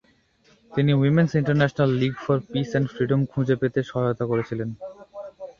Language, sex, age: Bengali, male, 19-29